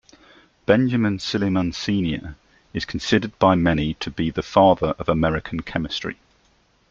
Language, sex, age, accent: English, male, 40-49, England English